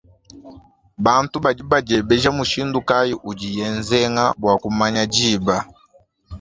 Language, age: Luba-Lulua, 19-29